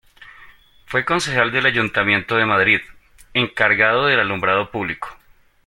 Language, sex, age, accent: Spanish, male, 40-49, Andino-Pacífico: Colombia, Perú, Ecuador, oeste de Bolivia y Venezuela andina